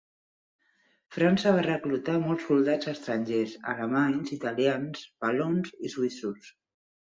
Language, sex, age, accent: Catalan, female, 50-59, Barcelona